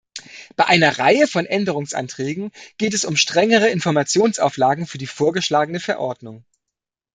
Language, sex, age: German, male, 30-39